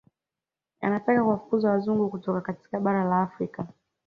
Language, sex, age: Swahili, female, 19-29